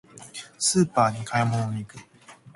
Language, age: Japanese, 19-29